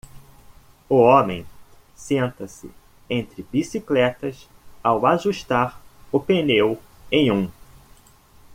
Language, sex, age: Portuguese, male, 30-39